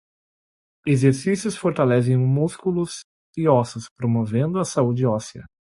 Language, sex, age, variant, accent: Portuguese, male, 19-29, Portuguese (Brasil), Gaucho